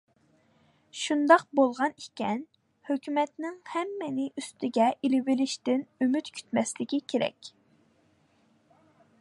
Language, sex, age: Uyghur, female, under 19